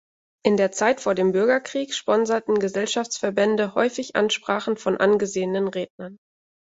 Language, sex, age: German, female, 30-39